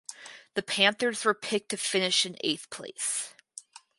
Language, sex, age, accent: English, female, 19-29, United States English